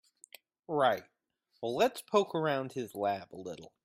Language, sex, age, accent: English, male, 19-29, United States English